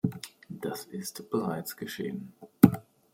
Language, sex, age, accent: German, male, 30-39, Deutschland Deutsch